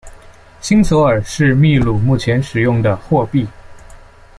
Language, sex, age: Chinese, male, 19-29